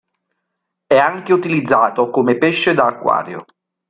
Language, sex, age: Italian, male, 40-49